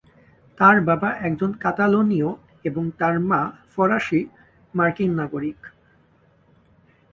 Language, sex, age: Bengali, male, 19-29